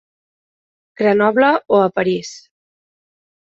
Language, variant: Catalan, Central